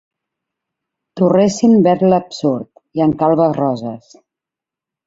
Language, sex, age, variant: Catalan, female, 40-49, Central